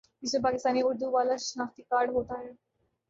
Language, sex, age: Urdu, female, 19-29